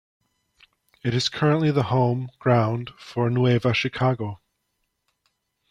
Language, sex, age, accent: English, male, 30-39, United States English